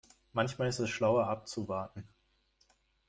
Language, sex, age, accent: German, male, 19-29, Deutschland Deutsch